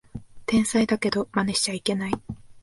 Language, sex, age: Japanese, female, 19-29